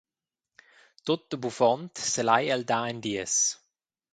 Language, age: Romansh, 30-39